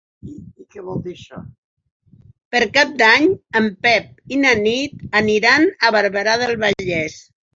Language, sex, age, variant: Catalan, female, 70-79, Central